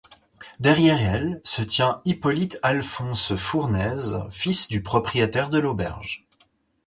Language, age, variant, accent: French, 19-29, Français d'Europe, Français de Suisse